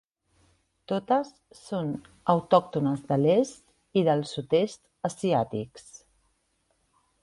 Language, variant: Catalan, Central